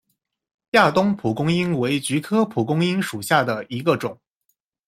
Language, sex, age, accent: Chinese, male, 19-29, 出生地：江苏省